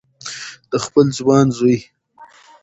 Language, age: Pashto, 19-29